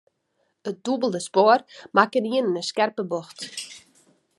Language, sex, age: Western Frisian, female, 30-39